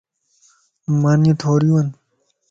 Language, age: Lasi, 19-29